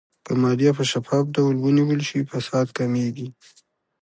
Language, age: Pashto, 30-39